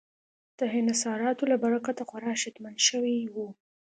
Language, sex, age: Pashto, female, 19-29